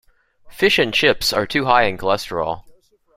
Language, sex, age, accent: English, male, 19-29, United States English